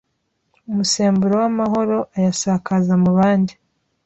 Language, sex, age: Kinyarwanda, female, 19-29